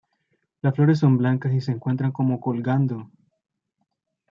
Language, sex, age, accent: Spanish, male, 19-29, América central